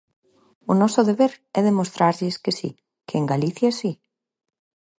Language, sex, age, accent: Galician, female, 30-39, Normativo (estándar)